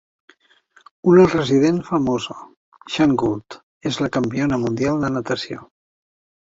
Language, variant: Catalan, Central